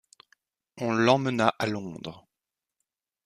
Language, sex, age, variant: French, male, 19-29, Français de métropole